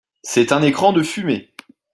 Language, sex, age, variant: French, male, 30-39, Français de métropole